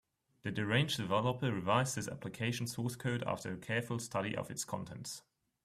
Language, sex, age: English, male, 19-29